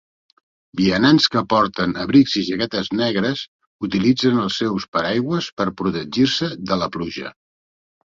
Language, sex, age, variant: Catalan, male, 60-69, Central